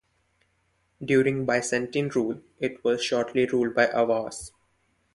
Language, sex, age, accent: English, male, 19-29, India and South Asia (India, Pakistan, Sri Lanka)